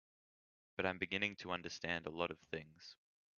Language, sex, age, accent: English, male, under 19, Australian English